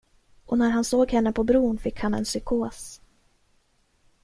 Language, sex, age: Swedish, female, 19-29